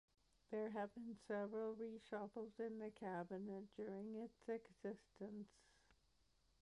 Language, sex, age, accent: English, female, 60-69, Canadian English